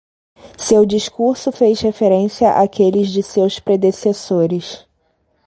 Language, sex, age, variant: Portuguese, female, 30-39, Portuguese (Brasil)